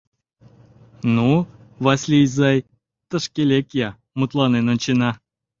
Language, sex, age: Mari, male, 30-39